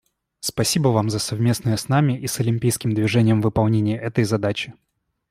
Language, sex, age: Russian, male, 19-29